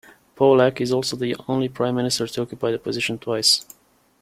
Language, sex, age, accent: English, male, 30-39, United States English